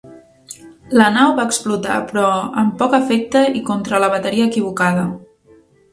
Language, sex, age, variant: Catalan, female, 19-29, Central